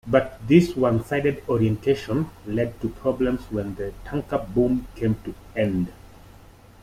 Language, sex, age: English, male, 30-39